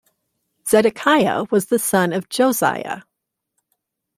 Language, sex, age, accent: English, female, 50-59, United States English